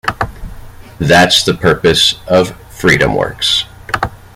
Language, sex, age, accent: English, male, 30-39, United States English